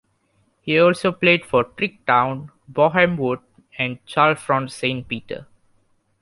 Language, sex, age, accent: English, male, under 19, Malaysian English